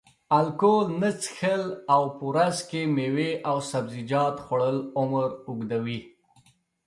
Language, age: Pashto, 30-39